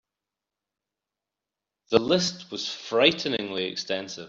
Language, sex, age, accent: English, male, 50-59, Scottish English